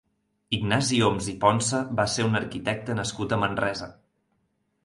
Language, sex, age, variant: Catalan, male, 19-29, Central